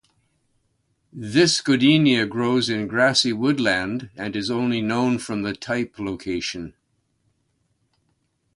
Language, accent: English, Canadian English